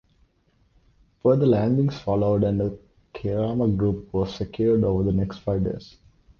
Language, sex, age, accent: English, male, 19-29, India and South Asia (India, Pakistan, Sri Lanka)